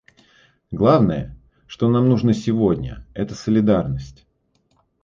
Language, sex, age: Russian, male, 30-39